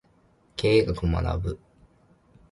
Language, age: Japanese, 19-29